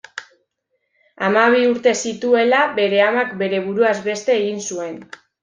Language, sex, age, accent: Basque, female, 19-29, Mendebalekoa (Araba, Bizkaia, Gipuzkoako mendebaleko herri batzuk)